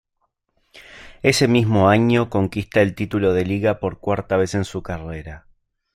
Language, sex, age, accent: Spanish, male, 30-39, Rioplatense: Argentina, Uruguay, este de Bolivia, Paraguay